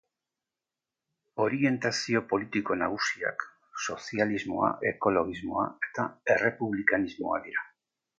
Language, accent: Basque, Mendebalekoa (Araba, Bizkaia, Gipuzkoako mendebaleko herri batzuk)